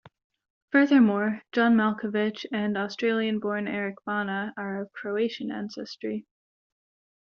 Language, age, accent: English, 19-29, United States English